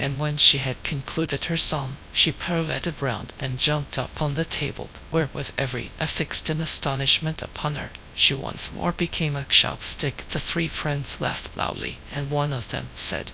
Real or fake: fake